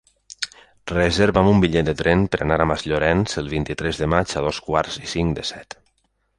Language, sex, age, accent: Catalan, male, 30-39, valencià